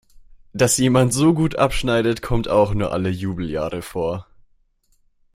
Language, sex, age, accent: German, male, 19-29, Deutschland Deutsch